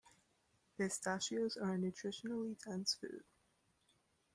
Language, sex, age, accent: English, male, under 19, United States English